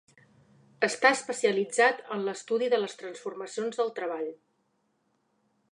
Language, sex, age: Catalan, female, 30-39